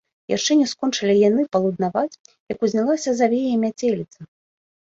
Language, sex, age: Belarusian, female, 30-39